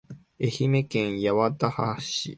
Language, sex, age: Japanese, male, 19-29